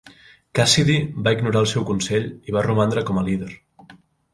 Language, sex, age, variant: Catalan, male, 19-29, Central